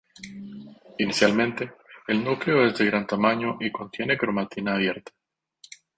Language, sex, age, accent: Spanish, male, 30-39, América central